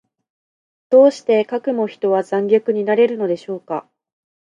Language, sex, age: Japanese, female, 30-39